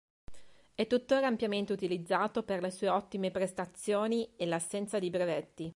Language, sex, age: Italian, female, 30-39